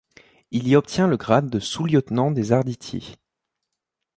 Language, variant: French, Français de métropole